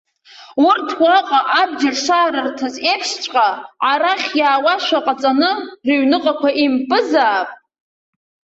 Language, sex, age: Abkhazian, female, under 19